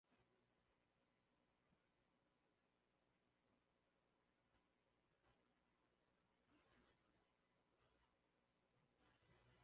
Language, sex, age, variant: Swahili, male, 30-39, Kiswahili Sanifu (EA)